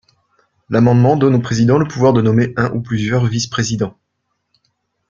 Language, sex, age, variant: French, male, 40-49, Français de métropole